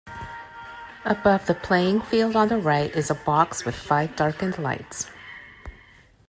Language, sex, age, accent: English, female, 40-49, United States English